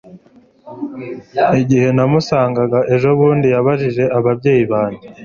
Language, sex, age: Kinyarwanda, male, 19-29